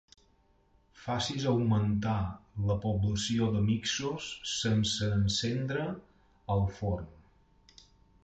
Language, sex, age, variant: Catalan, male, 50-59, Balear